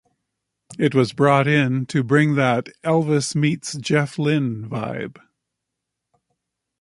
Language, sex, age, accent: English, male, 60-69, Canadian English